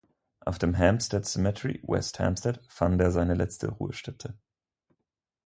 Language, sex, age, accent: German, male, 19-29, Schweizerdeutsch